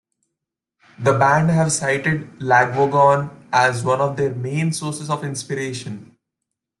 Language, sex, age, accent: English, male, 19-29, India and South Asia (India, Pakistan, Sri Lanka)